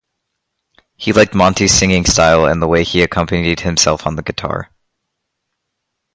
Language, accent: English, United States English